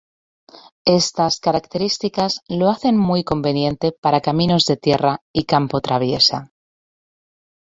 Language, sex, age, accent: Spanish, female, 30-39, España: Centro-Sur peninsular (Madrid, Toledo, Castilla-La Mancha)